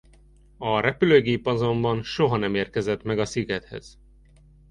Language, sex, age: Hungarian, male, 30-39